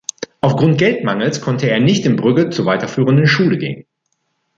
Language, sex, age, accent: German, male, 40-49, Deutschland Deutsch